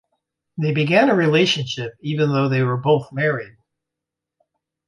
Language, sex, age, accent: English, male, 50-59, United States English